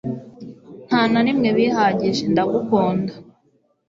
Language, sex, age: Kinyarwanda, female, 19-29